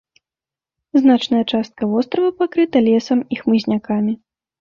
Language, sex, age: Belarusian, female, 19-29